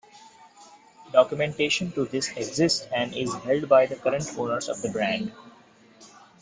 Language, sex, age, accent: English, male, 19-29, India and South Asia (India, Pakistan, Sri Lanka)